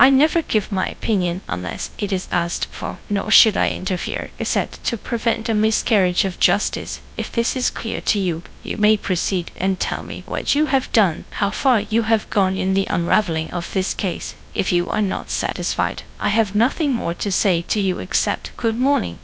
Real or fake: fake